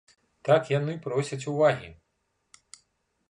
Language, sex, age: Belarusian, male, 50-59